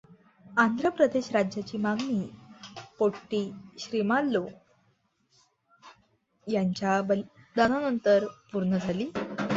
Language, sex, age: Marathi, female, 19-29